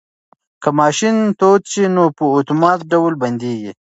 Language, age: Pashto, 19-29